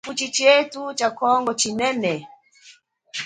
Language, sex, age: Chokwe, female, 30-39